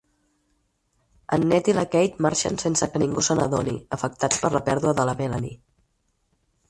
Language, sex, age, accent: Catalan, female, 40-49, estàndard